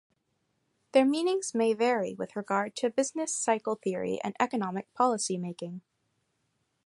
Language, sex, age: English, female, under 19